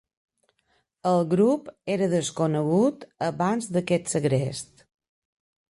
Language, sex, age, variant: Catalan, female, 50-59, Balear